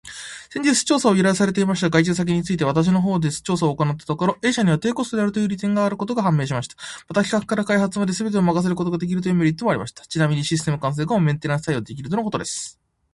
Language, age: Japanese, 19-29